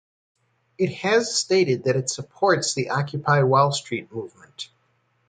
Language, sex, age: English, male, 40-49